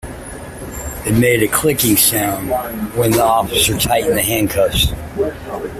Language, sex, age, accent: English, male, 40-49, United States English